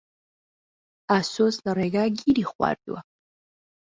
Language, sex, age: Central Kurdish, female, 19-29